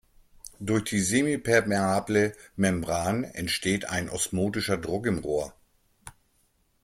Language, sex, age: German, male, 50-59